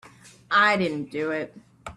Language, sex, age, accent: English, female, 19-29, United States English